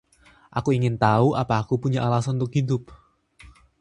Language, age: Indonesian, 19-29